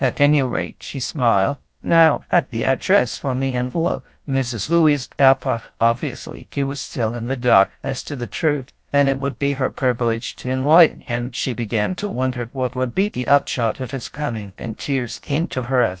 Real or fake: fake